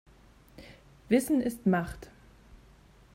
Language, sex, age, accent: German, female, 40-49, Deutschland Deutsch